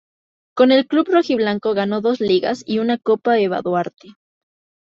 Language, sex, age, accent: Spanish, female, 19-29, México